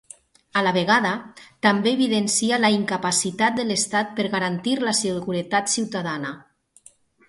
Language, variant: Catalan, Nord-Occidental